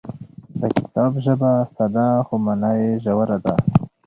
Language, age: Pashto, 19-29